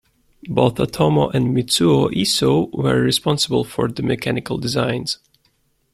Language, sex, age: English, male, 19-29